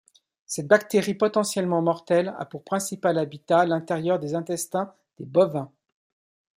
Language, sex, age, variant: French, male, 50-59, Français de métropole